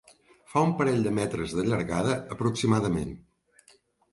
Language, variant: Catalan, Central